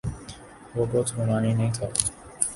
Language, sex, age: Urdu, male, 19-29